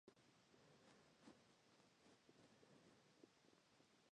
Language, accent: English, United States English